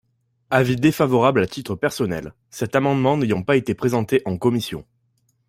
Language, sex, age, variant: French, male, 19-29, Français de métropole